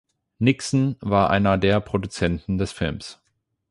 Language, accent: German, Deutschland Deutsch